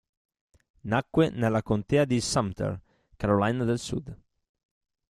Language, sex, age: Italian, male, 30-39